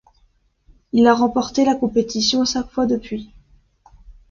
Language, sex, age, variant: French, male, 40-49, Français de métropole